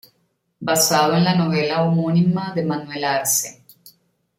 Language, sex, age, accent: Spanish, female, 40-49, Caribe: Cuba, Venezuela, Puerto Rico, República Dominicana, Panamá, Colombia caribeña, México caribeño, Costa del golfo de México